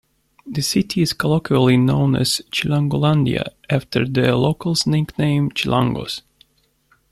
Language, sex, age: English, male, 19-29